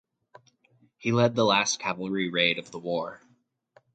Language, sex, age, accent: English, male, 30-39, United States English